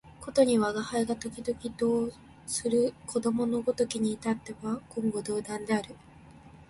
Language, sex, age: Japanese, female, 19-29